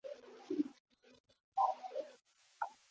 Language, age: English, 19-29